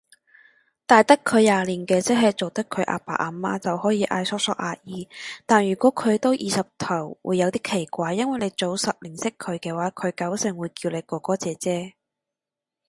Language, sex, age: Cantonese, female, 19-29